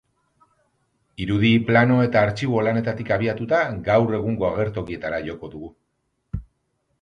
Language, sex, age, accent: Basque, male, 40-49, Mendebalekoa (Araba, Bizkaia, Gipuzkoako mendebaleko herri batzuk)